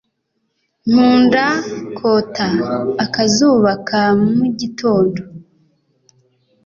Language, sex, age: Kinyarwanda, female, 40-49